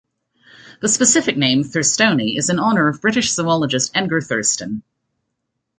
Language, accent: English, Canadian English